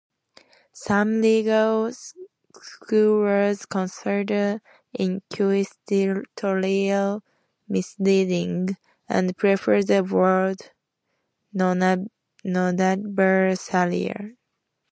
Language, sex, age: English, female, 19-29